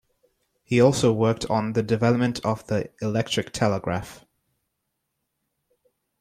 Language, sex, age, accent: English, male, 19-29, England English